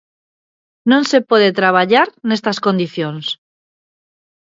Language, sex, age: Galician, female, 30-39